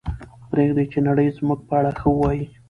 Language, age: Pashto, 19-29